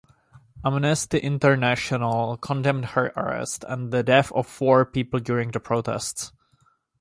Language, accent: English, Czech